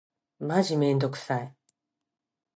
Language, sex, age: Japanese, female, 50-59